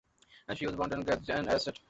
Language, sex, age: English, male, 19-29